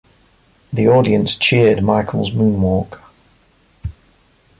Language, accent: English, England English